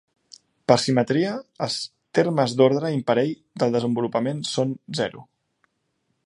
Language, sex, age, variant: Catalan, male, 30-39, Central